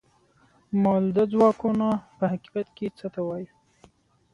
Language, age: Pashto, 19-29